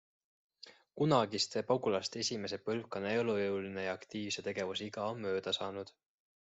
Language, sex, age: Estonian, male, 19-29